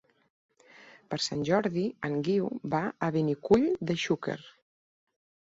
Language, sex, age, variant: Catalan, female, 40-49, Central